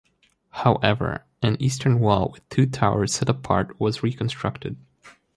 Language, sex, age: English, male, 19-29